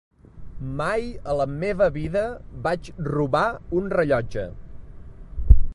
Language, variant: Catalan, Central